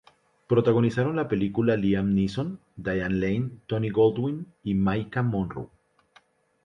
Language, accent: Spanish, Andino-Pacífico: Colombia, Perú, Ecuador, oeste de Bolivia y Venezuela andina